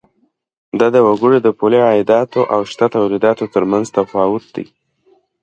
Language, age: Pashto, 19-29